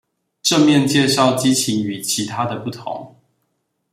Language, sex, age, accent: Chinese, male, 30-39, 出生地：彰化縣